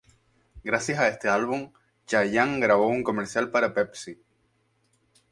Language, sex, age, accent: Spanish, male, 19-29, España: Islas Canarias